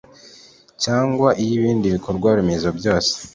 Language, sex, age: Kinyarwanda, male, 19-29